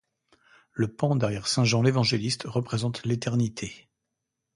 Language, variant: French, Français de métropole